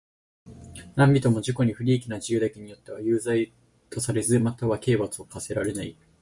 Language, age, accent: Japanese, 19-29, 標準語